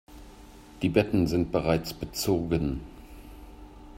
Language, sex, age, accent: German, male, 50-59, Deutschland Deutsch